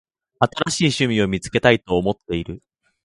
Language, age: Japanese, 19-29